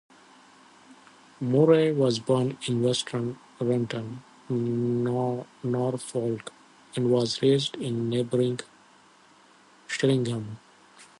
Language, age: English, 40-49